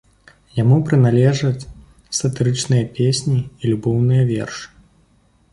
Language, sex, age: Belarusian, male, 19-29